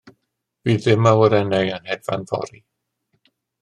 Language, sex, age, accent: Welsh, male, 60-69, Y Deyrnas Unedig Cymraeg